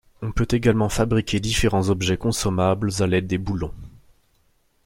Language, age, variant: French, 30-39, Français de métropole